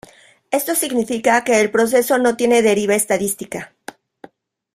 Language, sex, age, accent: Spanish, female, 40-49, México